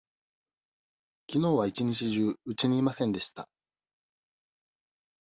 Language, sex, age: Japanese, male, 40-49